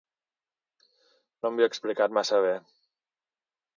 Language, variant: Catalan, Central